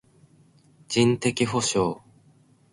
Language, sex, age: Japanese, male, 19-29